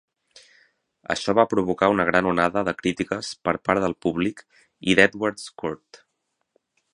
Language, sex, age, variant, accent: Catalan, male, 19-29, Central, Empordanès; Oriental